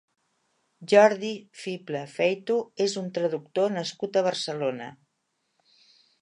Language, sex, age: Catalan, female, 60-69